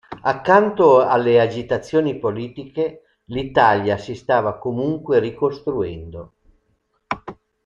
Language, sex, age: Italian, male, 60-69